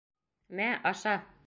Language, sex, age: Bashkir, female, 40-49